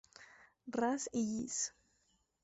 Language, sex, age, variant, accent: Catalan, female, 19-29, Balear, menorquí